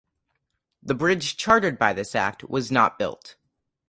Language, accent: English, United States English